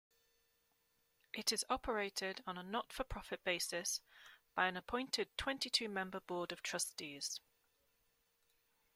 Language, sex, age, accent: English, female, 40-49, England English